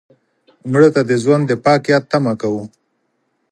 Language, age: Pashto, 30-39